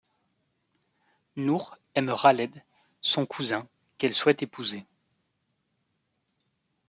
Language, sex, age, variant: French, male, 30-39, Français de métropole